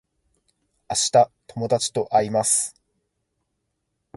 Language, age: Japanese, 30-39